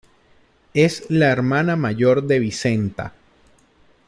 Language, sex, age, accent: Spanish, male, 30-39, Caribe: Cuba, Venezuela, Puerto Rico, República Dominicana, Panamá, Colombia caribeña, México caribeño, Costa del golfo de México